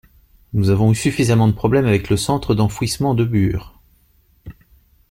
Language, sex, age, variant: French, male, 40-49, Français de métropole